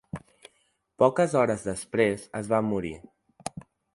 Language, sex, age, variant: Catalan, male, under 19, Central